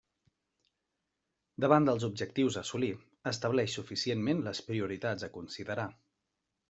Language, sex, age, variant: Catalan, male, 30-39, Central